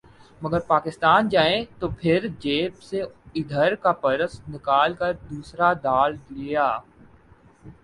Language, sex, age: Urdu, male, 19-29